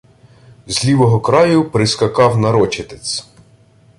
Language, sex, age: Ukrainian, male, 30-39